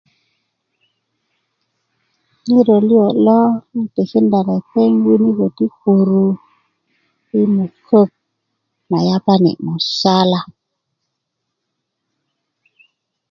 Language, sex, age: Kuku, female, 40-49